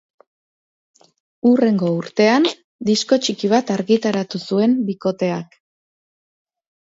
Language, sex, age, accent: Basque, female, 30-39, Erdialdekoa edo Nafarra (Gipuzkoa, Nafarroa)